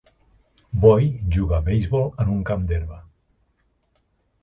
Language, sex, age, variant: Catalan, male, 50-59, Central